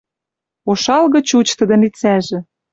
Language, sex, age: Western Mari, female, 30-39